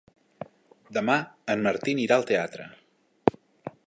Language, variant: Catalan, Central